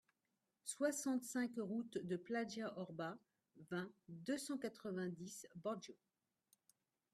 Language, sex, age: French, female, 50-59